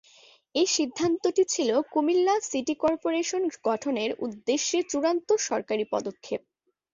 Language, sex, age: Bengali, female, under 19